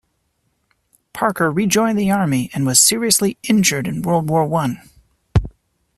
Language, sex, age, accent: English, male, 30-39, United States English